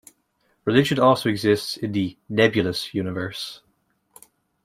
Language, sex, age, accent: English, male, 19-29, Irish English